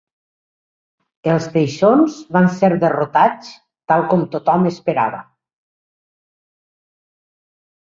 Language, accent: Catalan, valencià